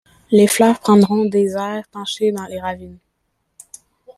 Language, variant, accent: French, Français d'Amérique du Nord, Français du Canada